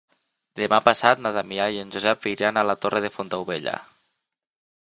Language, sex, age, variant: Catalan, male, 19-29, Nord-Occidental